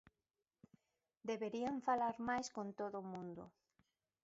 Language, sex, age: Galician, female, 40-49